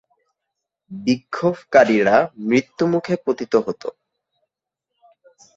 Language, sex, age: Bengali, male, 19-29